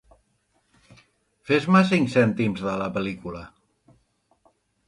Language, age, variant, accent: Catalan, 50-59, Central, central